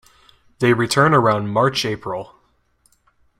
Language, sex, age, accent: English, male, 19-29, United States English